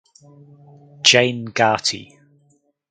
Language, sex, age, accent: English, male, 30-39, England English